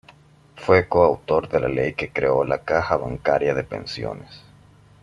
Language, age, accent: Spanish, 19-29, América central